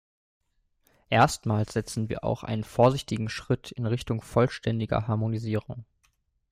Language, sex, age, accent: German, male, 19-29, Deutschland Deutsch